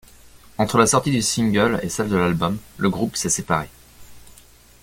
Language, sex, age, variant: French, male, 19-29, Français de métropole